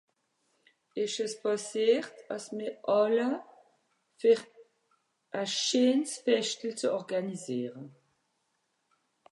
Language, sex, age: Swiss German, female, 50-59